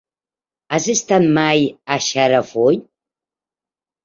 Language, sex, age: Catalan, female, 60-69